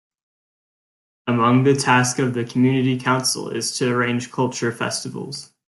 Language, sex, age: English, male, 19-29